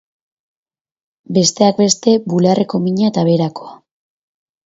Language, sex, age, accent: Basque, female, 19-29, Erdialdekoa edo Nafarra (Gipuzkoa, Nafarroa)